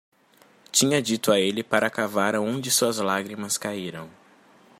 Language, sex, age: Portuguese, male, 19-29